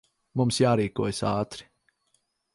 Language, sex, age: Latvian, male, 19-29